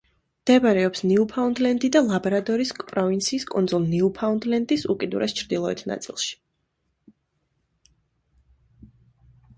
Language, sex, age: Georgian, female, 19-29